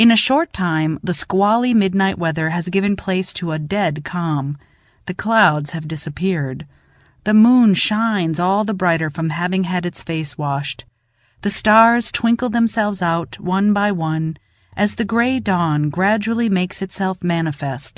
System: none